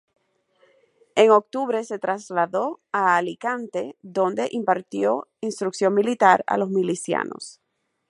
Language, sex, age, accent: Spanish, male, under 19, Caribe: Cuba, Venezuela, Puerto Rico, República Dominicana, Panamá, Colombia caribeña, México caribeño, Costa del golfo de México